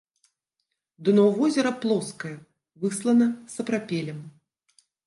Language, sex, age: Belarusian, female, 40-49